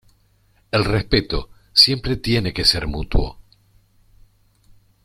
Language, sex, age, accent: Spanish, male, 50-59, Rioplatense: Argentina, Uruguay, este de Bolivia, Paraguay